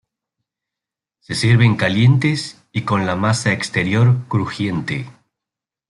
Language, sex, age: Spanish, male, 30-39